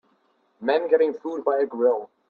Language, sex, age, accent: English, male, under 19, United States English